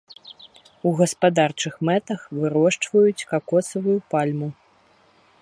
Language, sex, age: Belarusian, female, 30-39